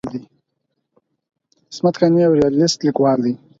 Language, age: Pashto, under 19